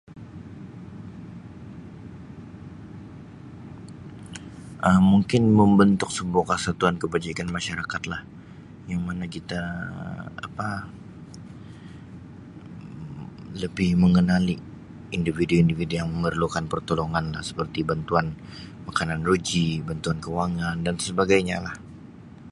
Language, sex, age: Sabah Malay, male, 19-29